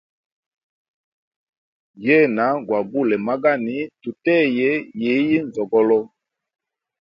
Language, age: Hemba, 40-49